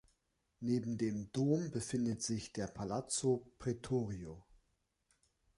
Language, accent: German, Deutschland Deutsch